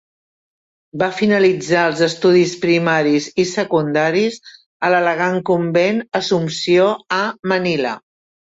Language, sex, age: Catalan, female, 60-69